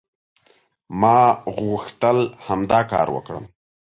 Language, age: Pashto, 30-39